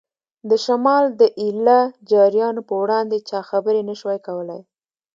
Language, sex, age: Pashto, female, 19-29